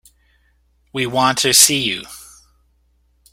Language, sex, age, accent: English, male, 40-49, Canadian English